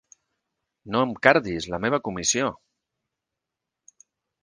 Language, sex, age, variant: Catalan, male, 50-59, Central